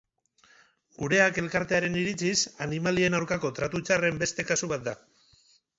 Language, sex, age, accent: Basque, male, 30-39, Mendebalekoa (Araba, Bizkaia, Gipuzkoako mendebaleko herri batzuk)